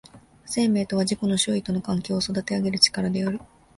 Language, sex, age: Japanese, female, 19-29